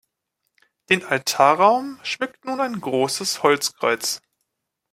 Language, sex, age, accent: German, male, 19-29, Deutschland Deutsch